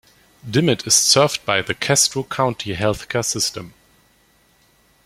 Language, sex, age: English, male, 19-29